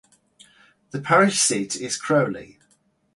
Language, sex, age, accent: English, male, 40-49, England English